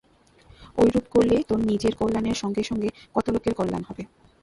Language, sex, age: Bengali, female, 19-29